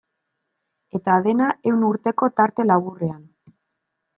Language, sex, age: Basque, male, 19-29